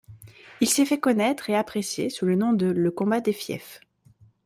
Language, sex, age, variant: French, female, 19-29, Français de métropole